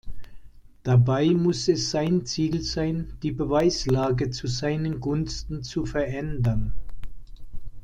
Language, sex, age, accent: German, male, 60-69, Deutschland Deutsch